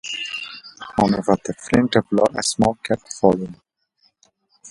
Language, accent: English, United States English